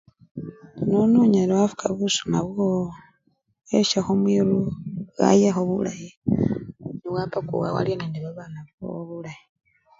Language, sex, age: Luyia, male, 30-39